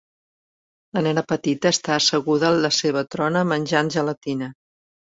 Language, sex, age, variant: Catalan, female, 60-69, Central